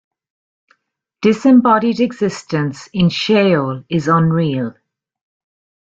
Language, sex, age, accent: English, female, 40-49, Irish English